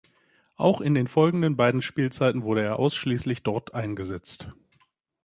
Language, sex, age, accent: German, male, 19-29, Deutschland Deutsch